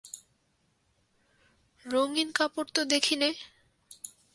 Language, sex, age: Bengali, female, 19-29